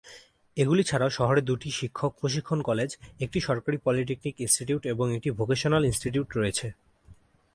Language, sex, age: Bengali, male, 19-29